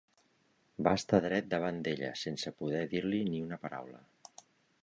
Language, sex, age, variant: Catalan, male, 50-59, Central